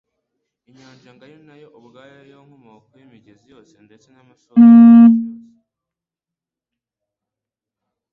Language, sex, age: Kinyarwanda, male, under 19